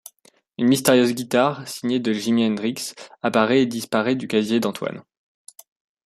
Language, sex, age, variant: French, male, 19-29, Français de métropole